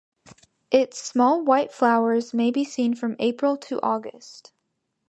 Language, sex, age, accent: English, female, under 19, United States English